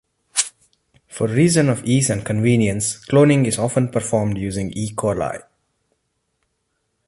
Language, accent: English, India and South Asia (India, Pakistan, Sri Lanka)